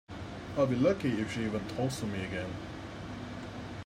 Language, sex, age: English, male, 30-39